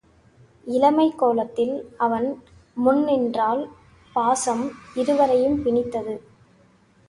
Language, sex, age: Tamil, female, 19-29